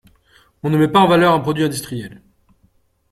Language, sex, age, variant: French, male, 30-39, Français de métropole